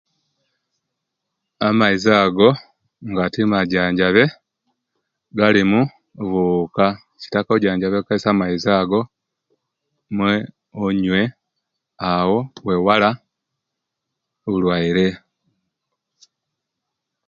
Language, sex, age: Kenyi, male, 40-49